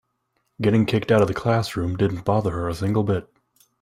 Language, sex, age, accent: English, male, 19-29, United States English